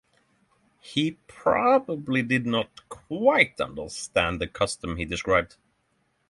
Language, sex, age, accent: English, male, 30-39, United States English